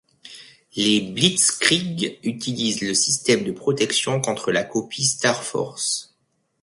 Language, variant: French, Français de métropole